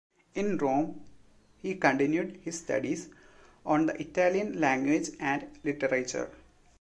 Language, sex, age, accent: English, male, 19-29, India and South Asia (India, Pakistan, Sri Lanka)